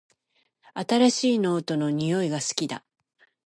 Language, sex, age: Japanese, female, 60-69